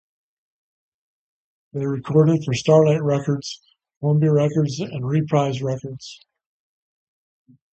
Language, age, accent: English, 60-69, United States English